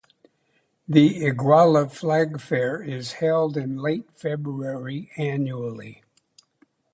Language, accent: English, United States English